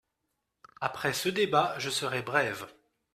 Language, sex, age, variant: French, male, 40-49, Français de métropole